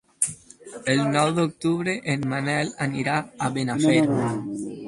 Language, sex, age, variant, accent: Catalan, male, under 19, Valencià meridional, valencià